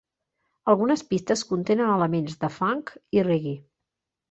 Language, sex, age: Catalan, female, 40-49